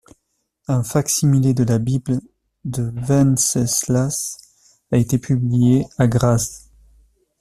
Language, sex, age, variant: French, male, 40-49, Français de métropole